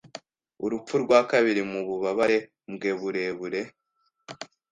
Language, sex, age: Kinyarwanda, male, under 19